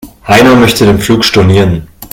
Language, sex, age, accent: German, male, 19-29, Deutschland Deutsch